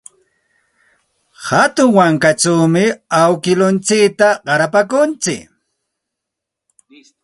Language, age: Santa Ana de Tusi Pasco Quechua, 40-49